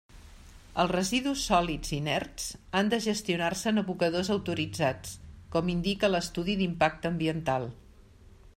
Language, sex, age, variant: Catalan, female, 60-69, Central